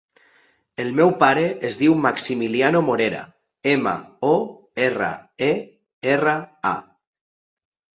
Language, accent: Catalan, valencià